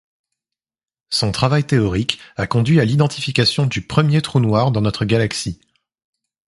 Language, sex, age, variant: French, male, 30-39, Français de métropole